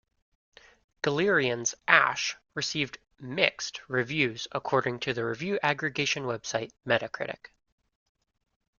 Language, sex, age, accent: English, male, 19-29, United States English